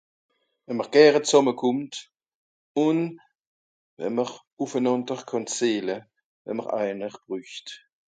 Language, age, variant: Swiss German, 40-49, Nordniederàlemmànisch (Rishoffe, Zàwere, Bùsswìller, Hawenau, Brüemt, Stroossbùri, Molse, Dàmbàch, Schlettstàtt, Pfàlzbùri usw.)